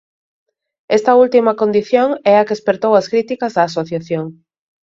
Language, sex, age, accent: Galician, female, 30-39, Central (gheada)